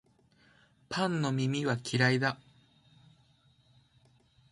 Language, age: Japanese, 19-29